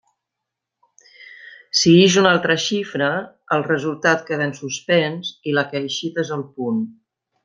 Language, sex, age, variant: Catalan, female, 50-59, Central